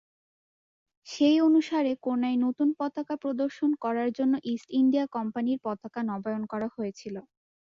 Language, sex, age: Bengali, female, under 19